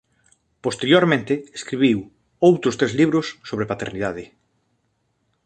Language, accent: Galician, Normativo (estándar)